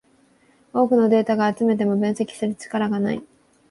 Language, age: Japanese, 19-29